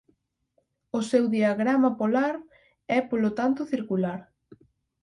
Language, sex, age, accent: Galician, female, 19-29, Atlántico (seseo e gheada)